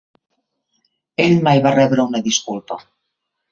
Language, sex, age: Catalan, female, 50-59